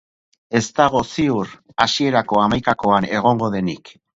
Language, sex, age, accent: Basque, male, 50-59, Erdialdekoa edo Nafarra (Gipuzkoa, Nafarroa)